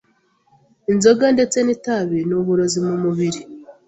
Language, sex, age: Kinyarwanda, female, 19-29